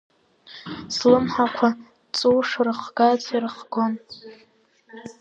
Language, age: Abkhazian, under 19